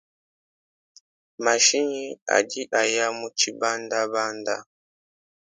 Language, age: Luba-Lulua, 19-29